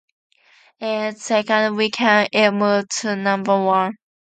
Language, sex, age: English, female, 19-29